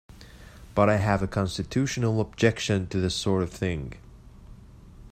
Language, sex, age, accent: English, male, 30-39, United States English